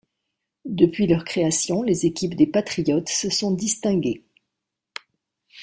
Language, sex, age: French, female, 60-69